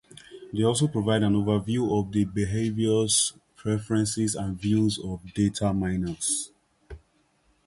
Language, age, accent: English, 19-29, Nigerian